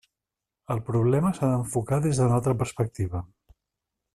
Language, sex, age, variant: Catalan, male, 50-59, Nord-Occidental